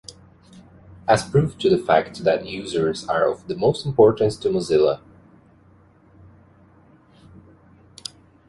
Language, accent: English, United States English